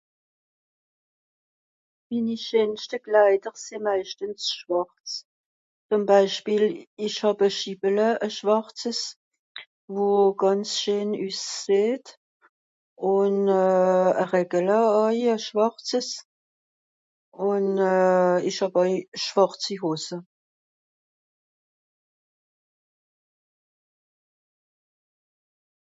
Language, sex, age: Swiss German, female, 50-59